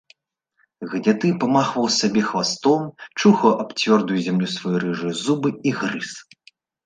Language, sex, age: Belarusian, male, 19-29